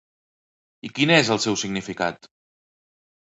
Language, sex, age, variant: Catalan, male, 40-49, Central